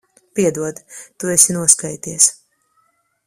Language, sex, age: Latvian, female, 30-39